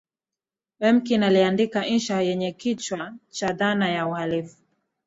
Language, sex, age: Swahili, female, 19-29